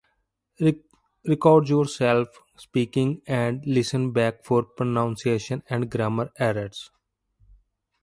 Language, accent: English, India and South Asia (India, Pakistan, Sri Lanka)